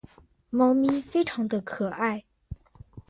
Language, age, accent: Chinese, under 19, 出生地：江西省